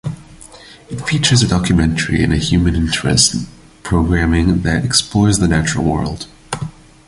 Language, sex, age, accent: English, male, 19-29, United States English